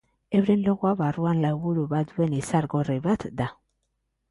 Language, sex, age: Basque, female, 40-49